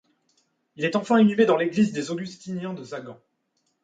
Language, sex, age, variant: French, male, 19-29, Français de métropole